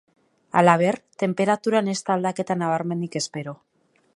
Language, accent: Basque, Mendebalekoa (Araba, Bizkaia, Gipuzkoako mendebaleko herri batzuk)